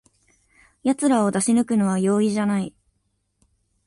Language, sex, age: Japanese, female, 19-29